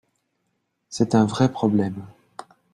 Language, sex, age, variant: French, male, 40-49, Français de métropole